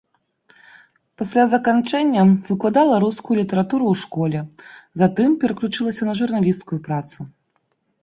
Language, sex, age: Belarusian, female, 30-39